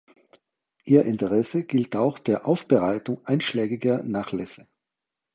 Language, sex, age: German, male, 50-59